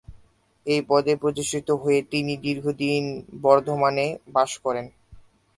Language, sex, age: Bengali, male, 19-29